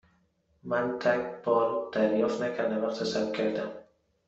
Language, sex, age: Persian, male, 19-29